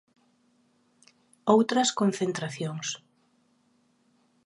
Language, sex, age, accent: Galician, female, 50-59, Normativo (estándar)